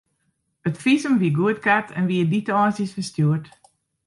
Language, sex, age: Western Frisian, female, 40-49